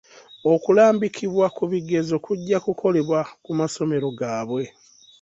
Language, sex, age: Ganda, male, 30-39